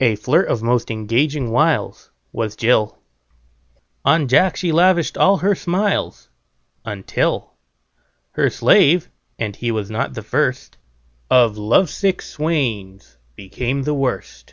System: none